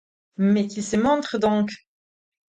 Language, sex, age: French, female, 30-39